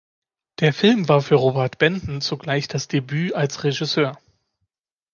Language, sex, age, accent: German, male, 19-29, Deutschland Deutsch